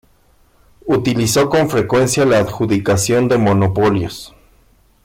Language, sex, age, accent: Spanish, male, 40-49, México